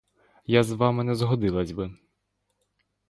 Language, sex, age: Ukrainian, male, 19-29